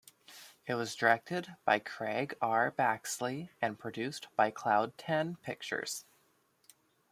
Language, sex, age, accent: English, male, under 19, United States English